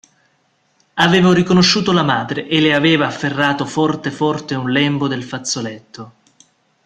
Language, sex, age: Italian, male, 30-39